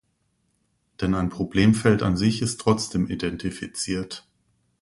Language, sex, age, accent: German, male, 40-49, Deutschland Deutsch